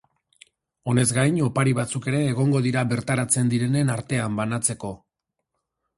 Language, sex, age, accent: Basque, male, 30-39, Mendebalekoa (Araba, Bizkaia, Gipuzkoako mendebaleko herri batzuk)